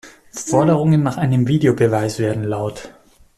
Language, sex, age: German, male, 30-39